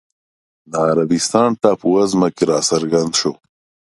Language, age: Pashto, 19-29